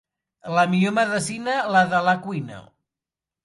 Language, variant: Catalan, Central